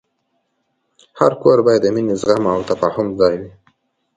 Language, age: Pashto, 19-29